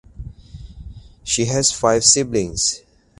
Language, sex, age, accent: English, male, 30-39, Malaysian English